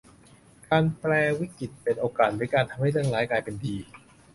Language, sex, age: Thai, male, 19-29